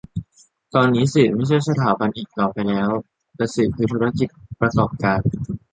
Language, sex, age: Thai, male, under 19